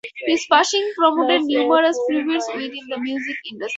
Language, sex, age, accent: English, female, 19-29, United States English